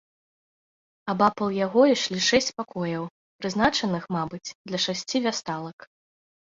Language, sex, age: Belarusian, female, 19-29